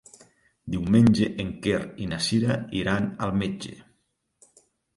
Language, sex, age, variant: Catalan, male, 40-49, Nord-Occidental